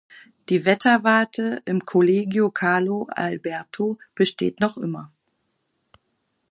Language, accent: German, Deutschland Deutsch